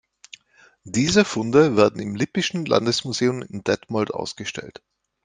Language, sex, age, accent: German, male, 40-49, Österreichisches Deutsch